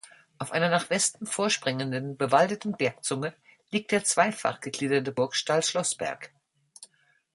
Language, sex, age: German, female, 60-69